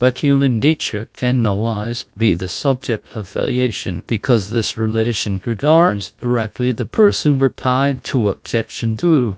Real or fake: fake